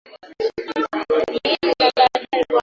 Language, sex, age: Swahili, female, 19-29